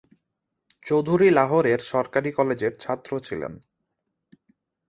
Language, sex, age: Bengali, male, 19-29